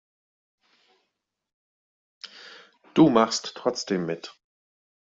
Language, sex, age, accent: German, male, 40-49, Deutschland Deutsch